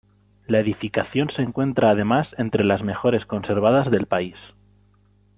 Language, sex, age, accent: Spanish, male, 19-29, España: Centro-Sur peninsular (Madrid, Toledo, Castilla-La Mancha)